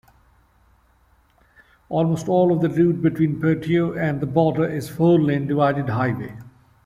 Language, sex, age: English, male, 50-59